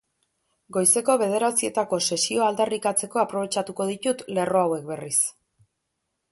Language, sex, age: Basque, female, 40-49